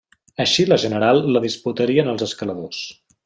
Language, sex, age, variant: Catalan, male, 19-29, Central